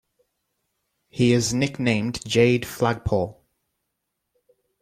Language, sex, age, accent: English, male, 19-29, England English